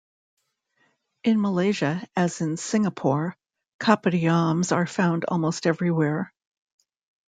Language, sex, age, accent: English, female, 60-69, United States English